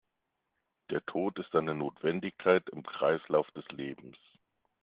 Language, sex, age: German, male, 40-49